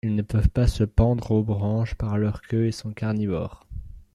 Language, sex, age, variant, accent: French, male, under 19, Français d'Europe, Français de Belgique